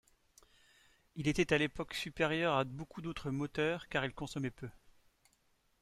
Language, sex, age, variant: French, male, 40-49, Français de métropole